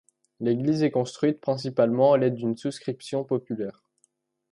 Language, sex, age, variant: French, male, under 19, Français de métropole